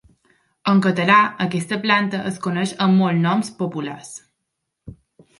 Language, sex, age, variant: Catalan, female, under 19, Balear